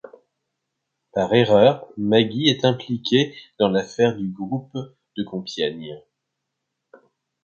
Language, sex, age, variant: French, male, 40-49, Français de métropole